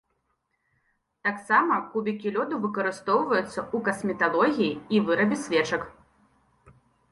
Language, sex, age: Belarusian, female, 19-29